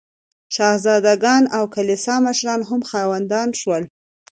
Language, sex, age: Pashto, female, 19-29